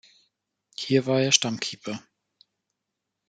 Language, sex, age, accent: German, male, 19-29, Deutschland Deutsch